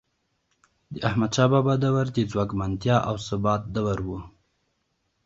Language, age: Pashto, 19-29